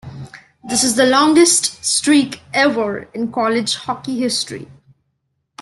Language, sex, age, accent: English, female, 19-29, India and South Asia (India, Pakistan, Sri Lanka)